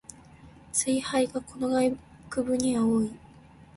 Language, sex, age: Japanese, female, 19-29